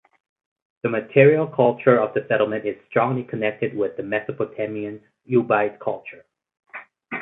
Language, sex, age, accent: English, male, 30-39, Canadian English